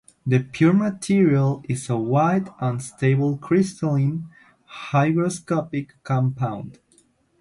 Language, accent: English, England English